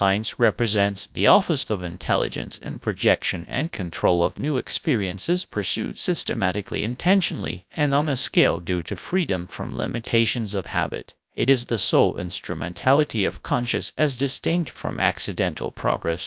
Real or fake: fake